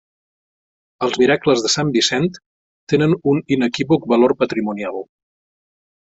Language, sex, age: Catalan, male, 50-59